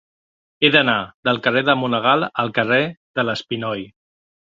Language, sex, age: Catalan, male, 50-59